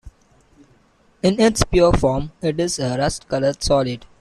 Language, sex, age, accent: English, male, 19-29, India and South Asia (India, Pakistan, Sri Lanka)